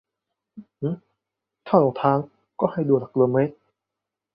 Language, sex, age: Thai, male, 19-29